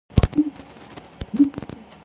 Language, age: English, 19-29